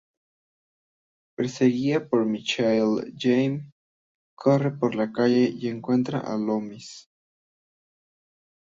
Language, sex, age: Spanish, male, 19-29